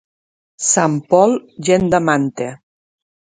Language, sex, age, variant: Catalan, female, 50-59, Septentrional